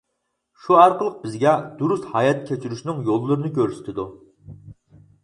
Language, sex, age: Uyghur, male, 19-29